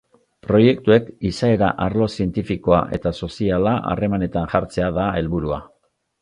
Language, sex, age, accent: Basque, male, 50-59, Mendebalekoa (Araba, Bizkaia, Gipuzkoako mendebaleko herri batzuk)